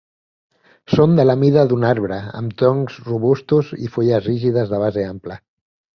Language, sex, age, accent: Catalan, male, 40-49, Català central